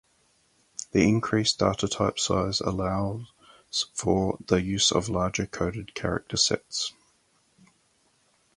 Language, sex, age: English, male, 40-49